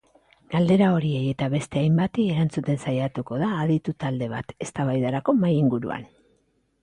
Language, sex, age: Basque, female, 40-49